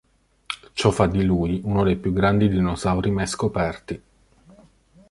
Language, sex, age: Italian, male, 30-39